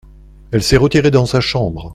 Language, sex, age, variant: French, male, 60-69, Français de métropole